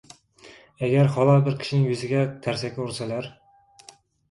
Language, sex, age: Uzbek, male, 30-39